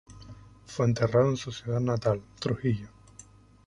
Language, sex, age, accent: Spanish, male, 19-29, España: Islas Canarias